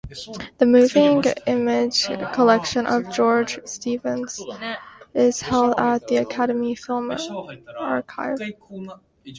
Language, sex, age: English, female, 19-29